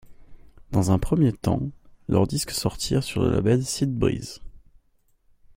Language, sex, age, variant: French, male, under 19, Français de métropole